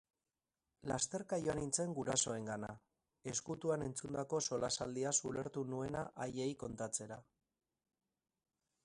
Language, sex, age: Basque, male, 40-49